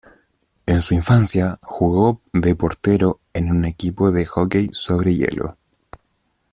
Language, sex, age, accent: Spanish, male, 19-29, Chileno: Chile, Cuyo